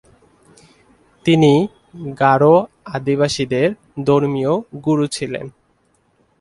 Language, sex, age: Bengali, male, 19-29